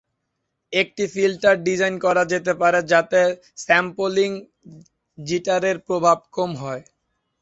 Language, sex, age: Bengali, male, 19-29